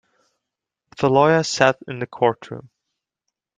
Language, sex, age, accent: English, male, 19-29, England English